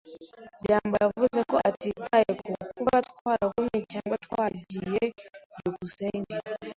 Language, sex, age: Kinyarwanda, female, 19-29